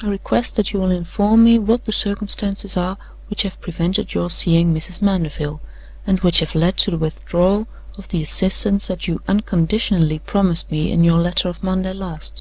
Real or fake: real